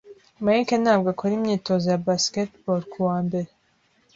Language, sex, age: Kinyarwanda, female, 19-29